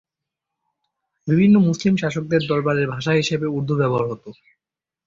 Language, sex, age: Bengali, male, 19-29